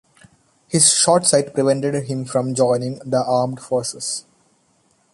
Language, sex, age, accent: English, male, 19-29, India and South Asia (India, Pakistan, Sri Lanka)